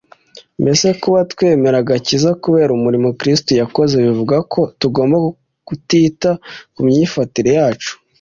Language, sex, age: Kinyarwanda, male, 50-59